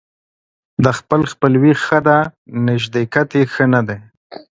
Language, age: Pashto, 30-39